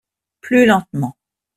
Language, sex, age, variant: French, male, 30-39, Français de métropole